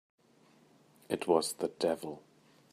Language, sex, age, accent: English, male, 40-49, England English